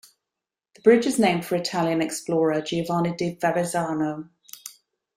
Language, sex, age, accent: English, female, 40-49, England English